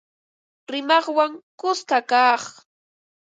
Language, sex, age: Ambo-Pasco Quechua, female, 30-39